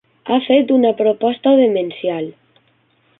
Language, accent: Catalan, valencià